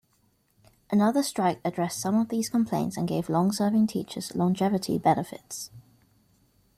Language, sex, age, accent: English, female, 19-29, England English